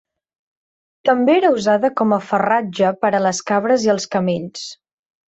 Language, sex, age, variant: Catalan, female, 19-29, Central